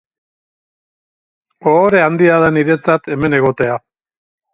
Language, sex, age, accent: Basque, male, 60-69, Mendebalekoa (Araba, Bizkaia, Gipuzkoako mendebaleko herri batzuk)